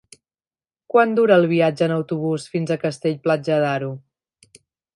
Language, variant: Catalan, Central